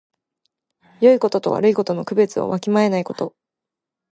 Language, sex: Japanese, female